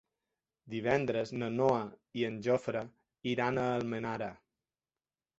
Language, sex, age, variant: Catalan, male, 40-49, Balear